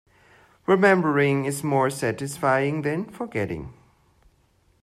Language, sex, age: English, male, 30-39